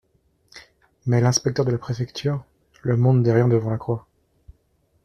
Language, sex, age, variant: French, male, 30-39, Français de métropole